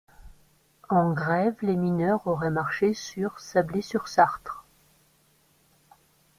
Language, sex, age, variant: French, female, 40-49, Français de métropole